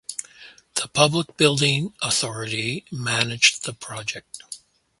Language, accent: English, Canadian English